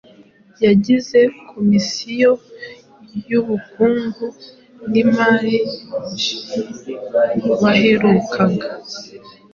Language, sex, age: Kinyarwanda, female, 19-29